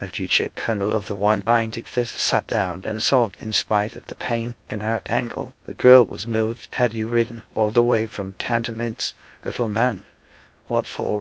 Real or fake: fake